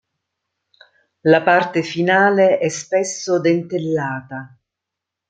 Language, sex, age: Italian, female, 50-59